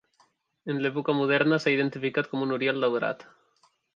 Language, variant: Catalan, Central